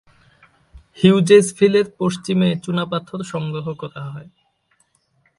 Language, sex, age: Bengali, male, 30-39